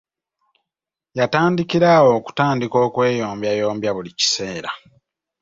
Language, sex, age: Ganda, male, 19-29